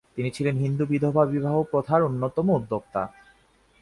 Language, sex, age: Bengali, male, 19-29